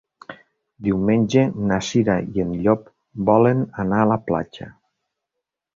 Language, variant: Catalan, Nord-Occidental